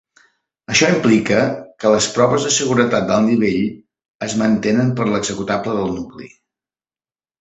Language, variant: Catalan, Central